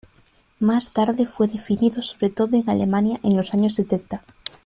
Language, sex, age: Spanish, female, 19-29